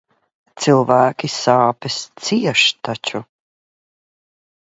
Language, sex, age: Latvian, female, 50-59